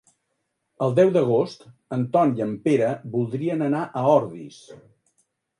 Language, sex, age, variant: Catalan, male, 60-69, Central